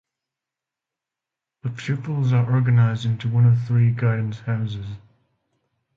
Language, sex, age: English, male, 40-49